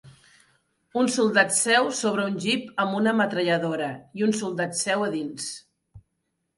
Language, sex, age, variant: Catalan, female, 40-49, Central